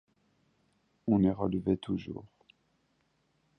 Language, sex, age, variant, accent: French, male, 40-49, Français d'Europe, Français de Suisse